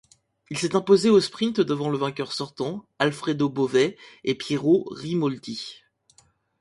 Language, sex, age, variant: French, male, 19-29, Français de métropole